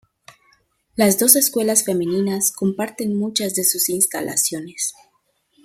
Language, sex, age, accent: Spanish, female, 19-29, América central